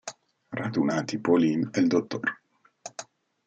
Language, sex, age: Italian, male, 40-49